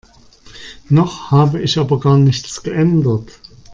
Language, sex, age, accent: German, male, 50-59, Deutschland Deutsch